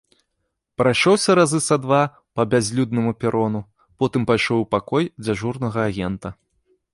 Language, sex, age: Belarusian, male, 30-39